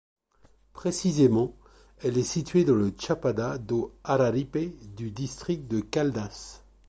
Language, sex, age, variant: French, male, 50-59, Français de métropole